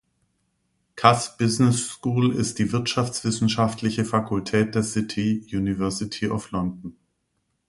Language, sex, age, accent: German, male, 40-49, Deutschland Deutsch